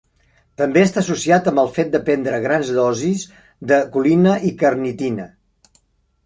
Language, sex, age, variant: Catalan, male, 60-69, Central